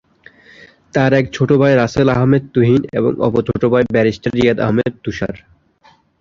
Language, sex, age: Bengali, male, 19-29